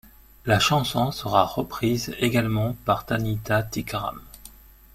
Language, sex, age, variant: French, male, 50-59, Français de métropole